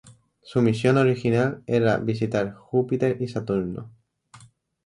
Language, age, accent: Spanish, 19-29, España: Islas Canarias